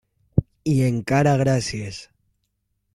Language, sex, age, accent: Catalan, male, under 19, valencià